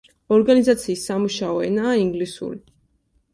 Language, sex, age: Georgian, female, 19-29